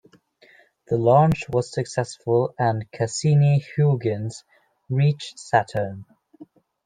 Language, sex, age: English, male, under 19